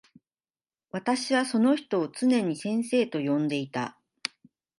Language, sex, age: Japanese, female, 40-49